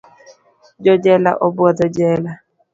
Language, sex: Luo (Kenya and Tanzania), female